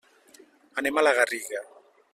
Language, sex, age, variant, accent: Catalan, male, 40-49, Valencià meridional, valencià